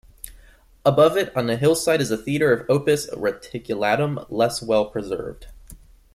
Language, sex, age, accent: English, male, 19-29, United States English